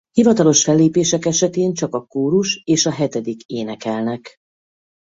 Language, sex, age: Hungarian, female, 50-59